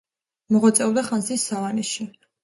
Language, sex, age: Georgian, female, 19-29